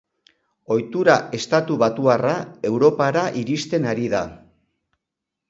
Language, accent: Basque, Mendebalekoa (Araba, Bizkaia, Gipuzkoako mendebaleko herri batzuk)